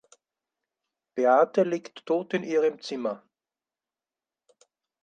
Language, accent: German, Österreichisches Deutsch